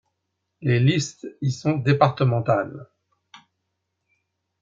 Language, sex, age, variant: French, male, 50-59, Français de métropole